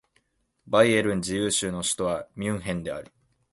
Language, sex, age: Japanese, male, 19-29